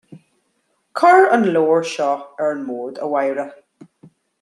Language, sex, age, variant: Irish, male, 50-59, Gaeilge Uladh